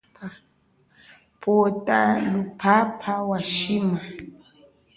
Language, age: Chokwe, 40-49